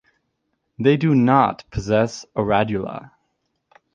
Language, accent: English, United States English